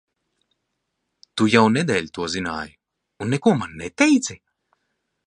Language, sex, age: Latvian, male, 30-39